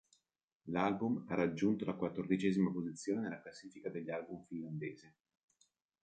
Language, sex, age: Italian, male, 40-49